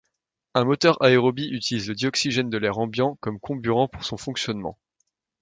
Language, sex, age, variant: French, male, 19-29, Français de métropole